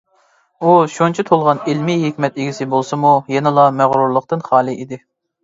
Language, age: Uyghur, 19-29